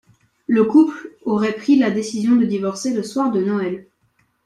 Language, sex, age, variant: French, male, under 19, Français de métropole